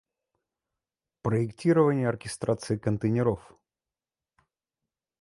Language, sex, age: Russian, male, 30-39